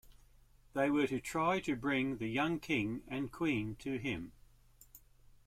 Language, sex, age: English, male, 60-69